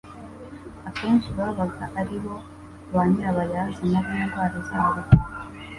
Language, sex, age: Kinyarwanda, female, 30-39